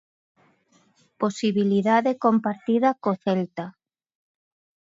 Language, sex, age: Galician, female, 40-49